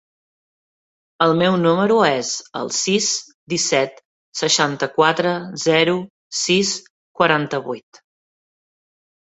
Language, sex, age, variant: Catalan, female, 40-49, Septentrional